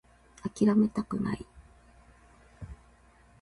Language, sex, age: Japanese, female, 30-39